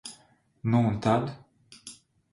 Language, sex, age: Latvian, male, 30-39